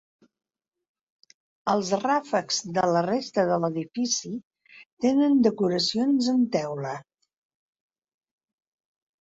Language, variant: Catalan, Central